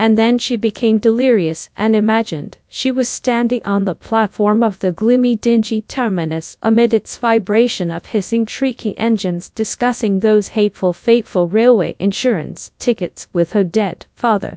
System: TTS, GradTTS